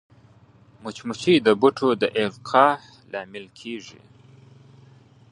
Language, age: Pashto, 19-29